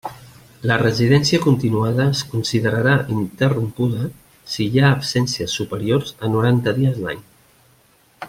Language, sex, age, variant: Catalan, male, 50-59, Central